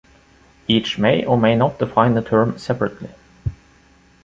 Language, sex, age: English, male, 30-39